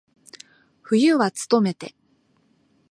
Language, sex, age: Japanese, female, 19-29